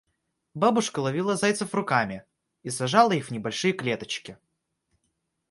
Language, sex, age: Russian, male, under 19